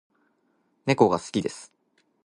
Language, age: Japanese, 19-29